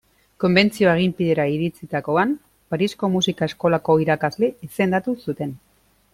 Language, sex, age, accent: Basque, female, 40-49, Erdialdekoa edo Nafarra (Gipuzkoa, Nafarroa)